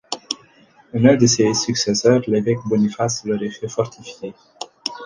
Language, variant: French, Français d'Afrique subsaharienne et des îles africaines